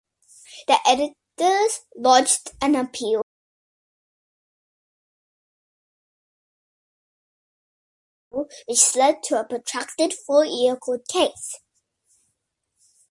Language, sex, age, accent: English, male, under 19, Australian English